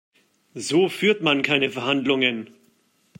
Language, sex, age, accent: German, male, 30-39, Deutschland Deutsch